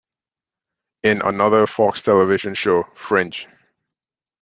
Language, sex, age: English, male, 30-39